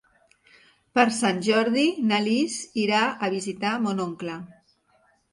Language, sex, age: Catalan, female, 60-69